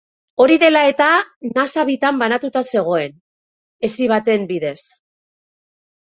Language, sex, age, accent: Basque, female, 50-59, Mendebalekoa (Araba, Bizkaia, Gipuzkoako mendebaleko herri batzuk)